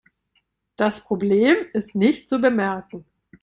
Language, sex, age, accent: German, female, 40-49, Deutschland Deutsch